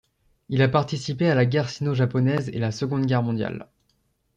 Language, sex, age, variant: French, male, under 19, Français de métropole